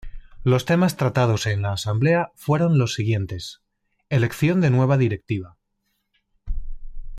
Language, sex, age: Spanish, male, 40-49